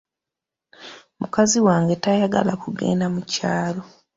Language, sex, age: Ganda, female, 30-39